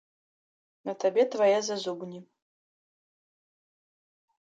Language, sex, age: Belarusian, female, 19-29